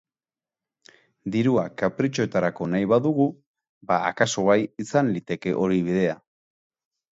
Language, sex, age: Basque, male, 30-39